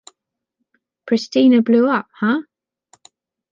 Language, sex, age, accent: English, female, 30-39, England English